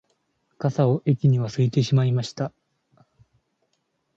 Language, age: Japanese, 19-29